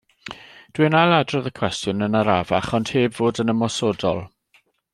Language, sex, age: Welsh, male, 50-59